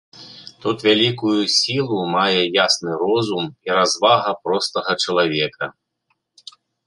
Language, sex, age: Belarusian, male, 40-49